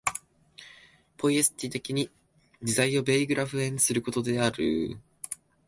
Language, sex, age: Japanese, male, 19-29